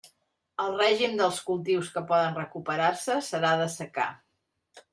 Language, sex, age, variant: Catalan, female, 50-59, Central